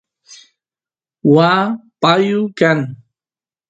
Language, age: Santiago del Estero Quichua, 40-49